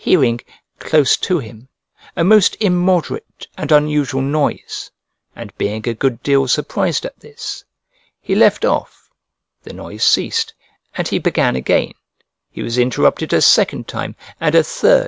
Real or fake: real